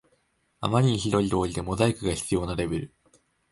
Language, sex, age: Japanese, male, under 19